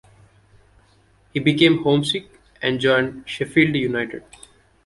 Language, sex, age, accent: English, male, 19-29, India and South Asia (India, Pakistan, Sri Lanka)